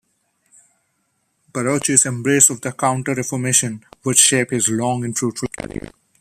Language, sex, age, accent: English, male, 19-29, India and South Asia (India, Pakistan, Sri Lanka)